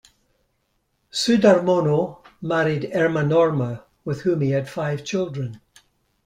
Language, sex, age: English, male, 70-79